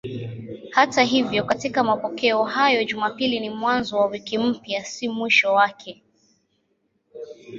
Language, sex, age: Swahili, male, 30-39